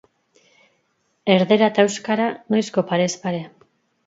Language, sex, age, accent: Basque, female, 40-49, Mendebalekoa (Araba, Bizkaia, Gipuzkoako mendebaleko herri batzuk)